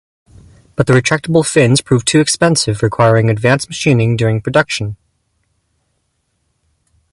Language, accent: English, United States English